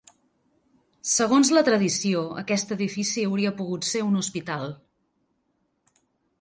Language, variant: Catalan, Central